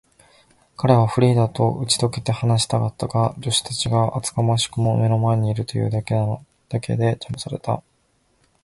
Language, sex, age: Japanese, male, under 19